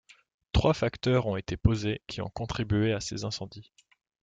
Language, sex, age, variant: French, male, 19-29, Français de métropole